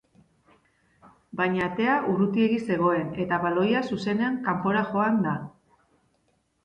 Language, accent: Basque, Mendebalekoa (Araba, Bizkaia, Gipuzkoako mendebaleko herri batzuk)